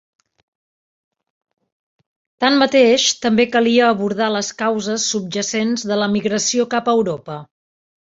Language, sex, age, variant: Catalan, female, 40-49, Central